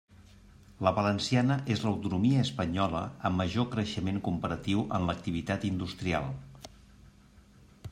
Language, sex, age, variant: Catalan, male, 50-59, Central